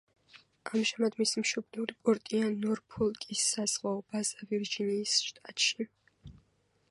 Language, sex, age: Georgian, female, 19-29